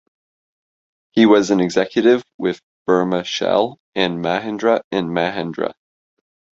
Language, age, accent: English, 30-39, Canadian English